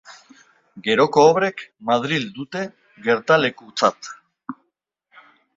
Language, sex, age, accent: Basque, male, 50-59, Mendebalekoa (Araba, Bizkaia, Gipuzkoako mendebaleko herri batzuk)